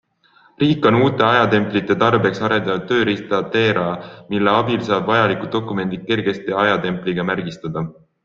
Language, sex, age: Estonian, male, 19-29